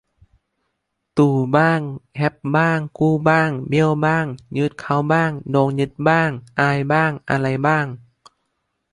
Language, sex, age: Thai, male, under 19